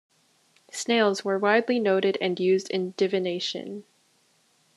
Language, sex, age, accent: English, female, under 19, United States English